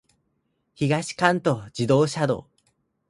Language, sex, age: Japanese, male, 19-29